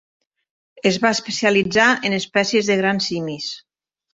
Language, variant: Catalan, Nord-Occidental